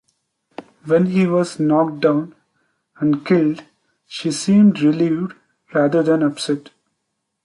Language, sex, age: English, male, 19-29